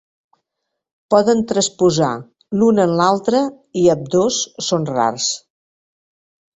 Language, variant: Catalan, Septentrional